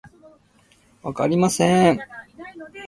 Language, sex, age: Japanese, male, 30-39